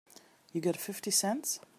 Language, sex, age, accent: English, female, 40-49, England English